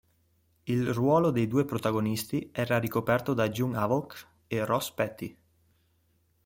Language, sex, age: Italian, male, 19-29